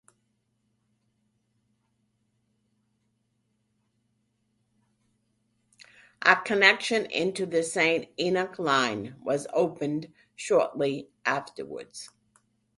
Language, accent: English, United States English